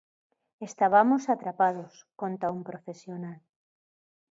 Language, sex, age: Galician, female, 50-59